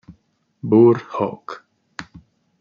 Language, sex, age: Italian, male, 19-29